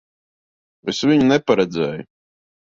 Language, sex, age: Latvian, male, 40-49